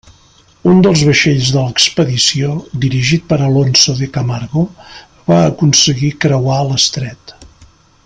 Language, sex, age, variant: Catalan, male, 50-59, Central